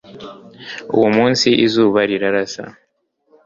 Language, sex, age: Kinyarwanda, male, 19-29